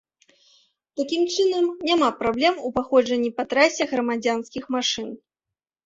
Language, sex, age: Belarusian, female, 30-39